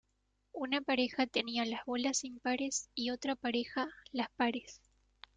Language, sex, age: Spanish, female, 19-29